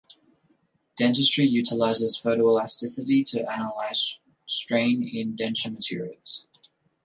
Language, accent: English, Australian English